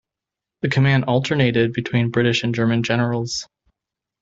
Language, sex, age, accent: English, male, 30-39, United States English